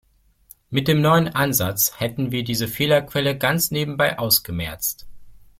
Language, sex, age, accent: German, male, 19-29, Deutschland Deutsch